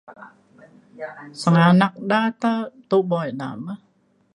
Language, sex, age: Mainstream Kenyah, female, 70-79